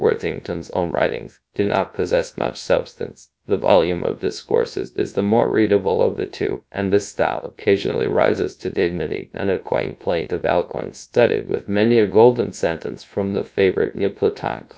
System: TTS, GradTTS